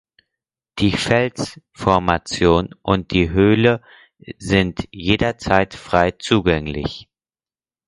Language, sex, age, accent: German, male, under 19, Deutschland Deutsch